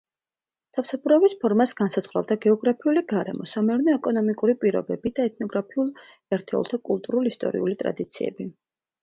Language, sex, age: Georgian, female, 30-39